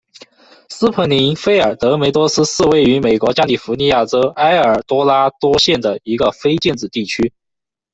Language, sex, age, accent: Chinese, male, under 19, 出生地：四川省